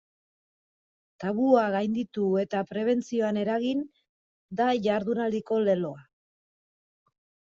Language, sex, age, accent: Basque, female, 30-39, Erdialdekoa edo Nafarra (Gipuzkoa, Nafarroa)